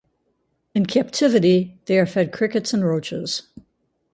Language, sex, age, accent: English, female, 60-69, United States English